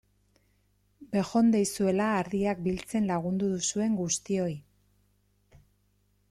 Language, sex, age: Basque, female, 50-59